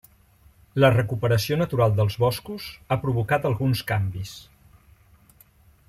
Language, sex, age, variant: Catalan, male, 50-59, Central